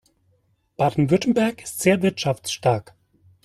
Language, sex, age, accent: German, male, 40-49, Deutschland Deutsch